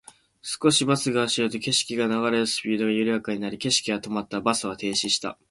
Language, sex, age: Japanese, male, 19-29